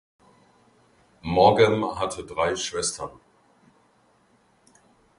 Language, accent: German, Deutschland Deutsch